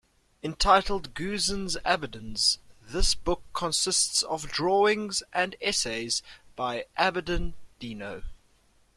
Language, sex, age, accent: English, male, 19-29, Southern African (South Africa, Zimbabwe, Namibia)